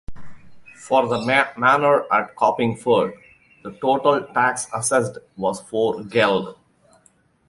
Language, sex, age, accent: English, male, 40-49, India and South Asia (India, Pakistan, Sri Lanka)